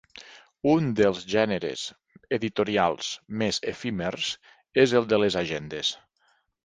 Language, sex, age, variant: Catalan, male, 40-49, Nord-Occidental